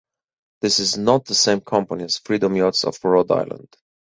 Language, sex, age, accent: English, male, 40-49, United States English